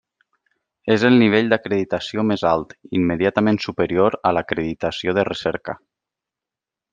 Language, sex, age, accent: Catalan, male, 30-39, valencià